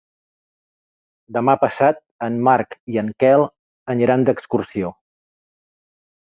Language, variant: Catalan, Central